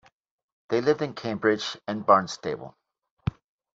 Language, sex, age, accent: English, male, 50-59, United States English